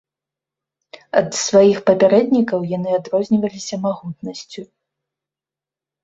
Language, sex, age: Belarusian, female, 30-39